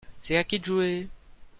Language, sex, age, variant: French, male, under 19, Français de métropole